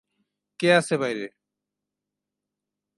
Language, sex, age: Bengali, male, 19-29